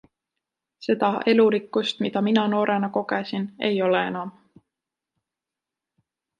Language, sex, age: Estonian, female, 19-29